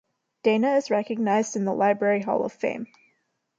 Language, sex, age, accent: English, female, 19-29, United States English